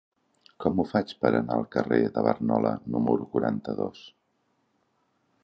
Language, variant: Catalan, Nord-Occidental